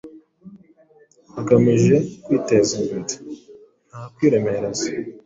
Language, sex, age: Kinyarwanda, male, 19-29